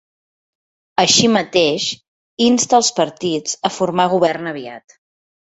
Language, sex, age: Catalan, female, 40-49